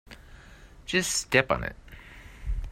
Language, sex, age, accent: English, male, 60-69, United States English